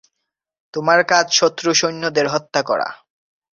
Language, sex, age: Bengali, male, 19-29